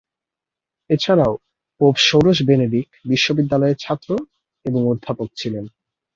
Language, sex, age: Bengali, male, 19-29